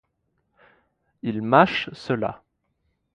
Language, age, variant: French, 19-29, Français de métropole